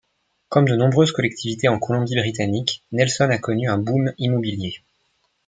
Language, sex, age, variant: French, male, 19-29, Français de métropole